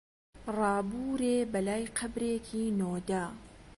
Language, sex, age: Central Kurdish, female, 19-29